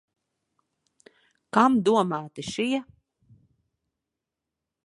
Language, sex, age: Latvian, female, 40-49